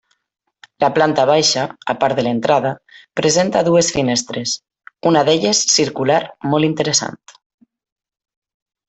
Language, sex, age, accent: Catalan, female, 30-39, valencià